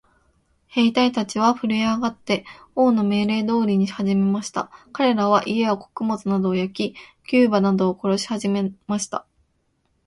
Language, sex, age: Japanese, female, 19-29